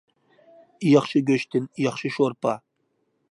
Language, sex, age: Uyghur, male, 30-39